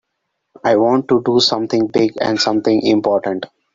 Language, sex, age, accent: English, male, 19-29, India and South Asia (India, Pakistan, Sri Lanka)